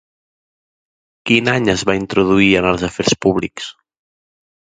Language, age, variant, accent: Catalan, 30-39, Central, central